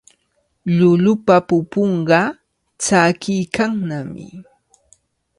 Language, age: Cajatambo North Lima Quechua, 19-29